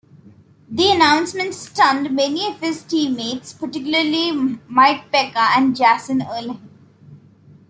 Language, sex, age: English, female, under 19